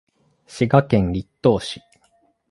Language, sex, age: Japanese, male, 19-29